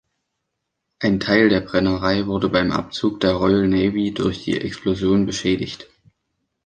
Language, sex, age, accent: German, male, under 19, Deutschland Deutsch